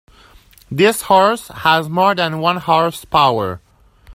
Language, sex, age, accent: English, male, 19-29, Canadian English